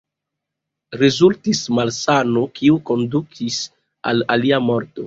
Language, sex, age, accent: Esperanto, male, 30-39, Internacia